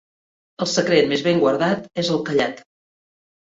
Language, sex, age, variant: Catalan, female, 50-59, Central